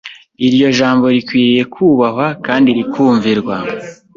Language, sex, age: Kinyarwanda, male, 19-29